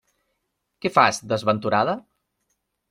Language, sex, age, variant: Catalan, male, 30-39, Nord-Occidental